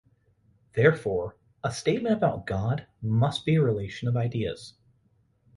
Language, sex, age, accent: English, male, 19-29, United States English